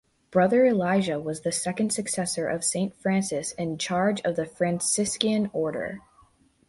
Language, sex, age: English, female, under 19